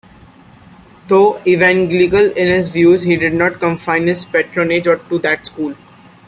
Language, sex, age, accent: English, male, 19-29, India and South Asia (India, Pakistan, Sri Lanka)